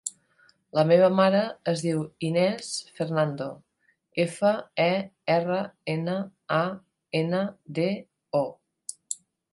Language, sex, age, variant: Catalan, female, 50-59, Nord-Occidental